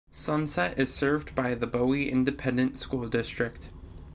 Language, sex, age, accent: English, male, 19-29, United States English